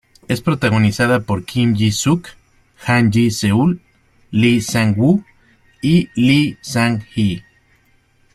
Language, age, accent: Spanish, 30-39, México